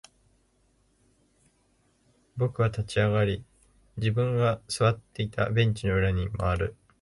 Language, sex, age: Japanese, male, 19-29